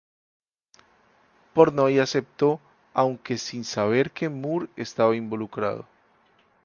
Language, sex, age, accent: Spanish, male, 30-39, Andino-Pacífico: Colombia, Perú, Ecuador, oeste de Bolivia y Venezuela andina